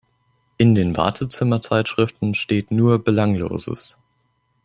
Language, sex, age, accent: German, male, 19-29, Deutschland Deutsch